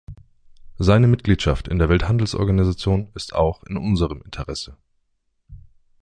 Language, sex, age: German, male, 30-39